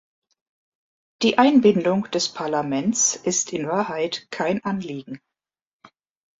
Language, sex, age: German, female, 50-59